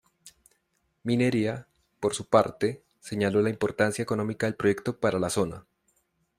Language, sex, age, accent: Spanish, male, 30-39, Andino-Pacífico: Colombia, Perú, Ecuador, oeste de Bolivia y Venezuela andina